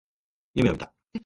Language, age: Japanese, 40-49